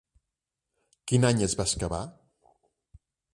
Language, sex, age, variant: Catalan, male, 50-59, Central